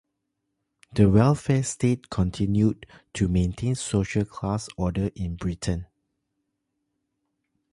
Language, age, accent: English, 30-39, Malaysian English